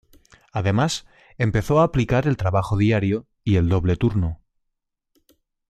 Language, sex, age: Spanish, male, 40-49